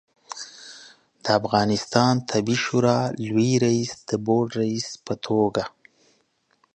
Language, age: Pashto, 19-29